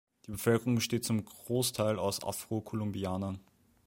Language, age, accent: German, 19-29, Österreichisches Deutsch